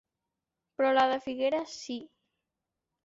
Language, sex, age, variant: Catalan, male, under 19, Central